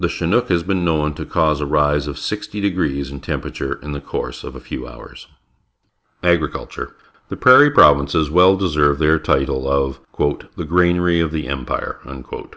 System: none